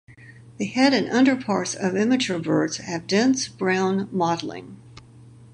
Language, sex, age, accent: English, female, 70-79, United States English